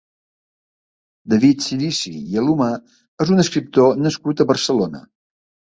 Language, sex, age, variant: Catalan, male, 60-69, Balear